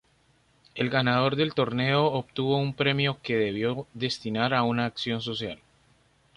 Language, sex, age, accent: Spanish, male, 30-39, Caribe: Cuba, Venezuela, Puerto Rico, República Dominicana, Panamá, Colombia caribeña, México caribeño, Costa del golfo de México